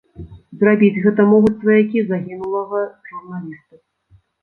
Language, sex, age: Belarusian, female, 40-49